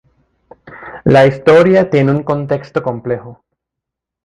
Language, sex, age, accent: Spanish, male, 30-39, Caribe: Cuba, Venezuela, Puerto Rico, República Dominicana, Panamá, Colombia caribeña, México caribeño, Costa del golfo de México